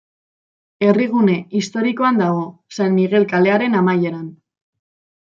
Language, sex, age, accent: Basque, female, 19-29, Mendebalekoa (Araba, Bizkaia, Gipuzkoako mendebaleko herri batzuk)